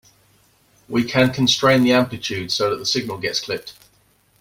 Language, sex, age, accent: English, male, 40-49, England English